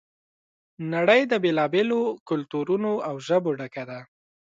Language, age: Pashto, 19-29